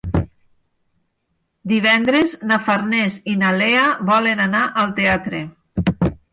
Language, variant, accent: Catalan, Nord-Occidental, nord-occidental